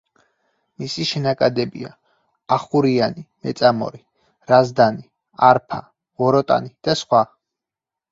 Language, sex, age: Georgian, male, 30-39